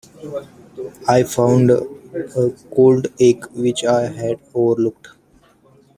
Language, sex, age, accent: English, male, 19-29, India and South Asia (India, Pakistan, Sri Lanka)